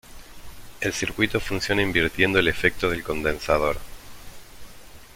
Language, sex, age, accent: Spanish, male, 30-39, Rioplatense: Argentina, Uruguay, este de Bolivia, Paraguay